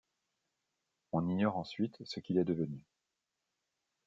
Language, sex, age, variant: French, male, 40-49, Français de métropole